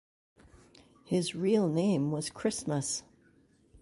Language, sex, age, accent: English, female, 50-59, West Indies and Bermuda (Bahamas, Bermuda, Jamaica, Trinidad)